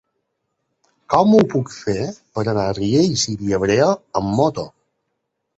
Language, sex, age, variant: Catalan, male, 40-49, Balear